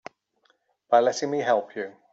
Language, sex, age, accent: English, male, 60-69, England English